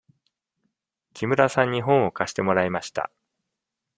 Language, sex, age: Japanese, male, 50-59